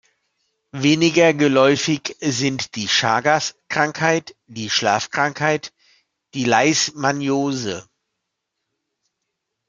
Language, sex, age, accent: German, male, 50-59, Deutschland Deutsch